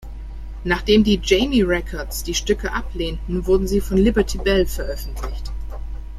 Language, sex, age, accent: German, female, 30-39, Deutschland Deutsch